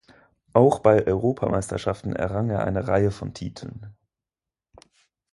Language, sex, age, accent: German, male, 19-29, Schweizerdeutsch